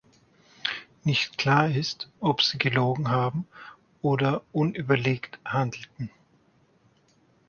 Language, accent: German, Österreichisches Deutsch